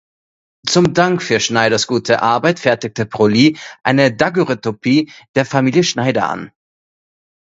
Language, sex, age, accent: German, male, 30-39, Österreichisches Deutsch